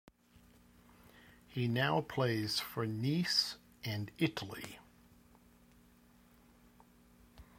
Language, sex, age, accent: English, male, 60-69, United States English